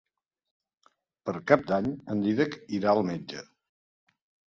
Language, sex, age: Catalan, male, 50-59